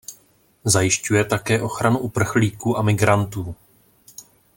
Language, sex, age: Czech, male, 30-39